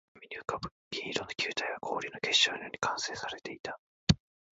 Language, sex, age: Japanese, male, 19-29